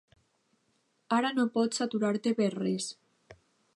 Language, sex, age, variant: Catalan, female, under 19, Alacantí